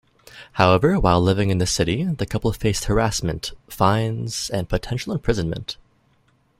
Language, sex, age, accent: English, male, 19-29, Canadian English